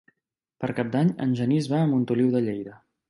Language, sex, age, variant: Catalan, male, 30-39, Central